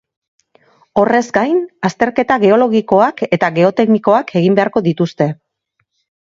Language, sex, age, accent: Basque, male, 40-49, Mendebalekoa (Araba, Bizkaia, Gipuzkoako mendebaleko herri batzuk)